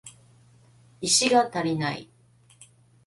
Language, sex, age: Japanese, female, 50-59